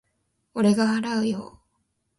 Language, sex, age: Japanese, female, 19-29